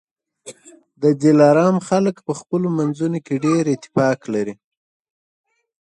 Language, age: Pashto, 30-39